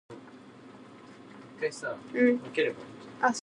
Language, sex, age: English, female, under 19